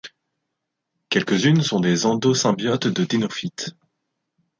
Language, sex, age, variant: French, male, 19-29, Français de métropole